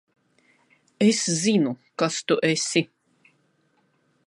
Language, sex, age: Latvian, female, 50-59